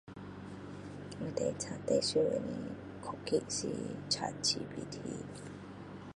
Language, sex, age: Min Dong Chinese, female, 40-49